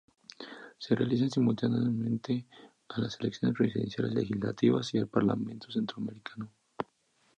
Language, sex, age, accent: Spanish, male, 19-29, México